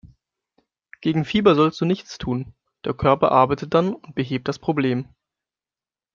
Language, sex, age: German, male, under 19